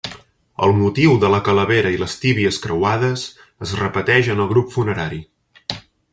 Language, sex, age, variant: Catalan, male, 30-39, Central